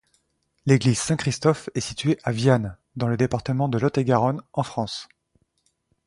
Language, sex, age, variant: French, male, 19-29, Français de métropole